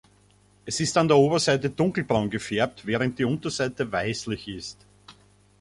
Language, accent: German, Österreichisches Deutsch